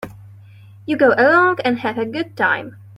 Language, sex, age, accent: English, female, 19-29, United States English